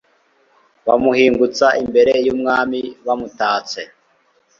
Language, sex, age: Kinyarwanda, male, 19-29